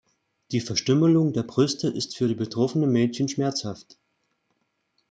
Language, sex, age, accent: German, male, 40-49, Deutschland Deutsch